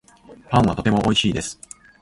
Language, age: Japanese, 40-49